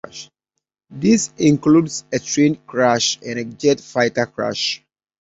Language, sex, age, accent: English, male, 30-39, United States English